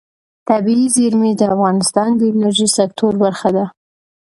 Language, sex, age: Pashto, female, 19-29